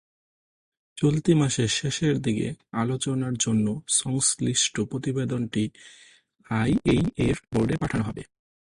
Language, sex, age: Bengali, male, 19-29